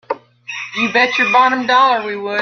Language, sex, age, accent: English, female, 50-59, United States English